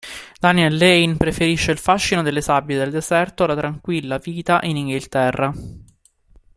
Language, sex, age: Italian, male, 19-29